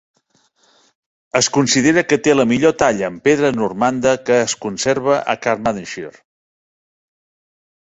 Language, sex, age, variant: Catalan, male, 60-69, Central